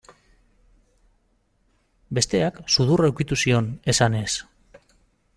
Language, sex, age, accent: Basque, male, 30-39, Mendebalekoa (Araba, Bizkaia, Gipuzkoako mendebaleko herri batzuk)